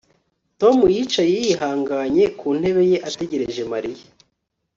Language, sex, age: Kinyarwanda, male, 30-39